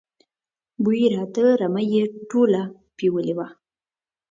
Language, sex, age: Pashto, female, 19-29